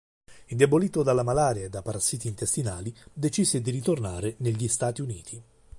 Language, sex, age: Italian, male, 50-59